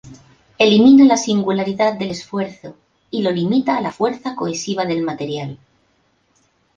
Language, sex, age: Spanish, female, 50-59